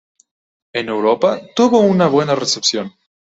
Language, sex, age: Spanish, male, 19-29